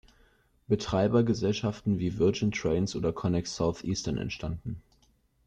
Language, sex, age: German, male, 19-29